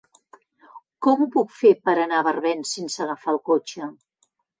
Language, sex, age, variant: Catalan, female, 50-59, Central